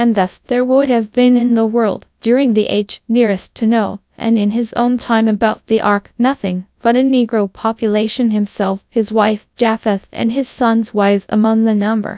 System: TTS, GradTTS